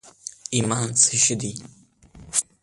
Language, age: Pashto, under 19